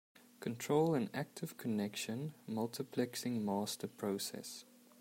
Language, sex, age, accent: English, male, 19-29, Southern African (South Africa, Zimbabwe, Namibia)